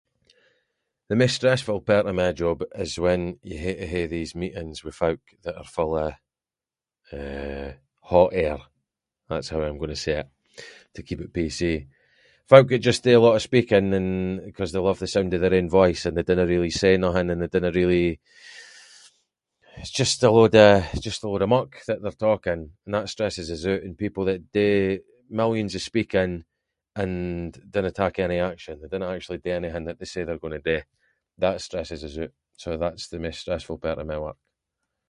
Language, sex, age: Scots, male, 30-39